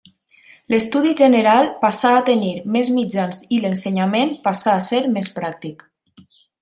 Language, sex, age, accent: Catalan, female, 30-39, valencià